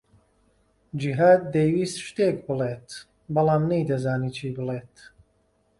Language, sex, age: Central Kurdish, male, 40-49